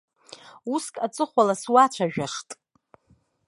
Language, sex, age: Abkhazian, female, 40-49